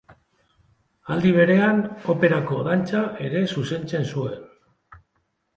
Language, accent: Basque, Mendebalekoa (Araba, Bizkaia, Gipuzkoako mendebaleko herri batzuk)